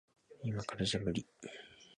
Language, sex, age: Japanese, male, 19-29